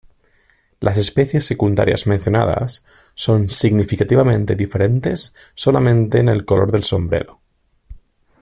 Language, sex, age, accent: Spanish, male, 30-39, España: Centro-Sur peninsular (Madrid, Toledo, Castilla-La Mancha)